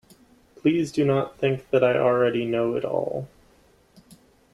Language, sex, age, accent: English, male, 19-29, United States English